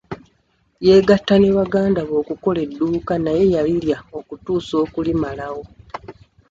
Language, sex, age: Ganda, male, 19-29